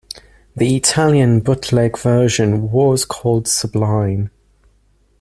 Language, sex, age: English, male, 19-29